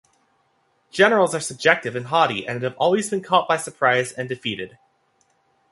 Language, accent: English, United States English